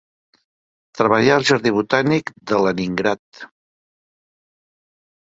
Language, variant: Catalan, Central